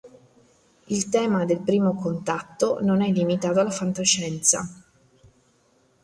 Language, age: Italian, 40-49